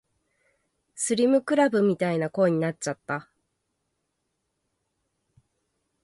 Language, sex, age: Japanese, female, 30-39